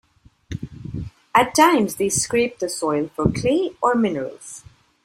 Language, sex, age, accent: English, female, 30-39, India and South Asia (India, Pakistan, Sri Lanka)